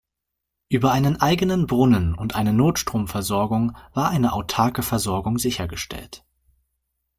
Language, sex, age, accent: German, male, 19-29, Deutschland Deutsch